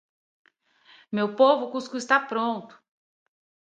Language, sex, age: Portuguese, female, 30-39